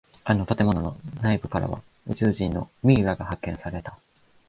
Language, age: Japanese, 19-29